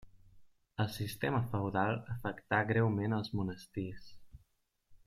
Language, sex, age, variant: Catalan, male, 30-39, Central